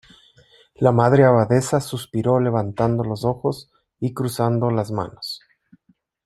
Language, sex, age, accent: Spanish, male, 40-49, Andino-Pacífico: Colombia, Perú, Ecuador, oeste de Bolivia y Venezuela andina